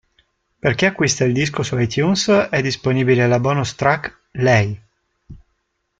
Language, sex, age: Italian, male, 19-29